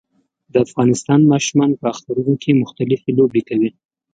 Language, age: Pashto, 30-39